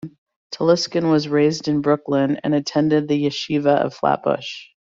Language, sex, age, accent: English, female, 50-59, United States English